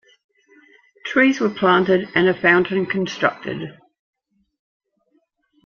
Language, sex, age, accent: English, female, 60-69, Australian English